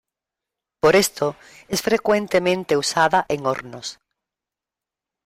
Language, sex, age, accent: Spanish, female, 50-59, España: Sur peninsular (Andalucia, Extremadura, Murcia)